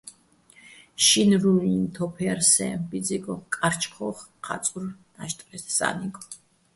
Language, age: Bats, 60-69